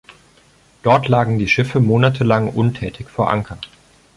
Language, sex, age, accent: German, male, 19-29, Deutschland Deutsch